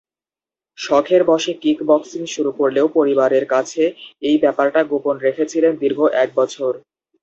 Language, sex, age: Bengali, male, 19-29